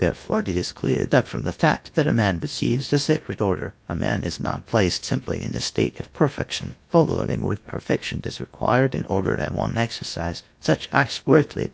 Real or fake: fake